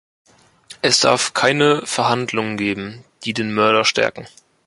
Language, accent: German, Deutschland Deutsch